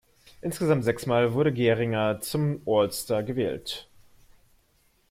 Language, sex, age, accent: German, male, 19-29, Deutschland Deutsch